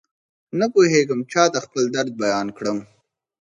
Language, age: Pashto, 19-29